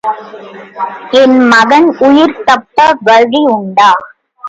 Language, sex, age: Tamil, female, under 19